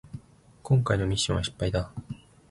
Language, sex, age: Japanese, male, 19-29